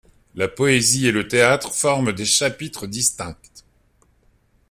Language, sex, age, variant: French, male, 50-59, Français de métropole